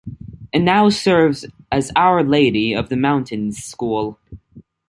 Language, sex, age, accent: English, male, under 19, United States English